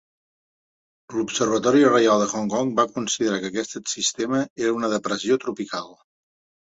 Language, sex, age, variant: Catalan, male, 50-59, Central